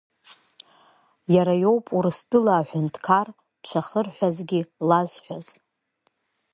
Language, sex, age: Abkhazian, female, 30-39